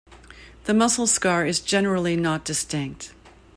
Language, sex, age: English, female, 50-59